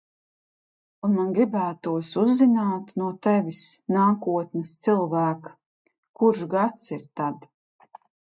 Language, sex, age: Latvian, female, 30-39